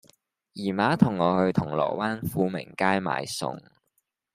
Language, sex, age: Cantonese, male, 19-29